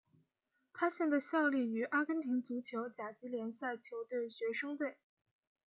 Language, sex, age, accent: Chinese, female, 19-29, 出生地：黑龙江省